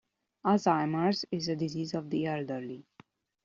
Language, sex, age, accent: English, female, 30-39, United States English